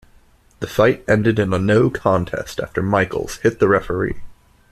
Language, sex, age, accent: English, male, 19-29, United States English